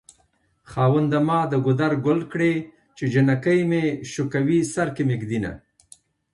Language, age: Pashto, 50-59